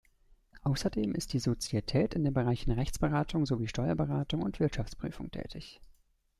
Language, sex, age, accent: German, male, 19-29, Deutschland Deutsch